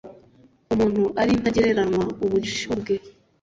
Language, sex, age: Kinyarwanda, female, 19-29